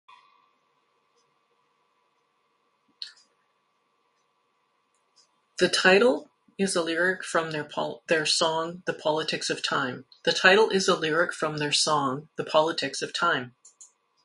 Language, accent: English, Canadian English